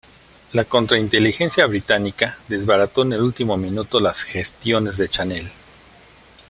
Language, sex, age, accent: Spanish, male, 40-49, México